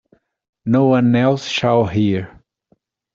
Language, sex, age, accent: English, male, 30-39, United States English